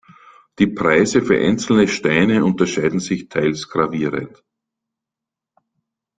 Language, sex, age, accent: German, male, 50-59, Österreichisches Deutsch